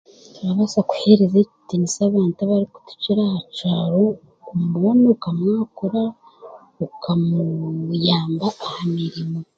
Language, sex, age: Chiga, male, 30-39